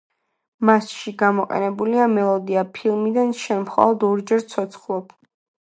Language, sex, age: Georgian, female, 19-29